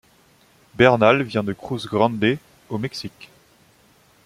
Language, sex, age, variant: French, male, 19-29, Français de métropole